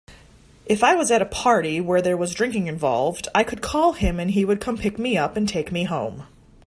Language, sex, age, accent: English, female, 30-39, United States English